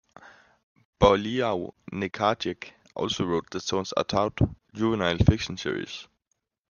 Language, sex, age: English, male, under 19